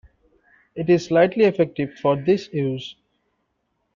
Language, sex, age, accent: English, male, 19-29, India and South Asia (India, Pakistan, Sri Lanka)